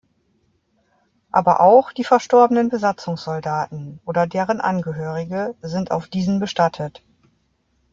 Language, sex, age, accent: German, female, 40-49, Deutschland Deutsch